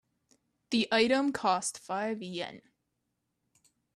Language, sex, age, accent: English, female, under 19, United States English